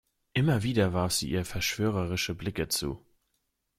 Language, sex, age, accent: German, male, 19-29, Deutschland Deutsch